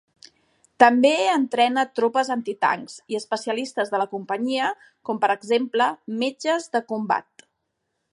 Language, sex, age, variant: Catalan, female, 40-49, Central